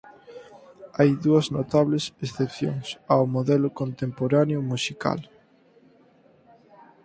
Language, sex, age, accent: Galician, male, 19-29, Atlántico (seseo e gheada)